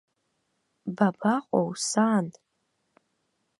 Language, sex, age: Abkhazian, female, under 19